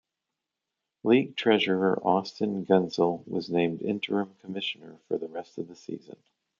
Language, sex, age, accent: English, male, 60-69, United States English